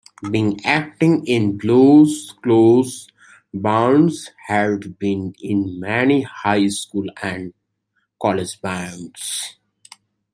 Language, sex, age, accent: English, male, 19-29, United States English